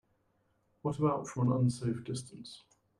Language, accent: English, England English